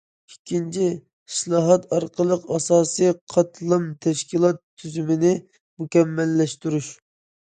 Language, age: Uyghur, 19-29